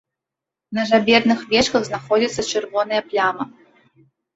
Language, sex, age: Belarusian, female, 19-29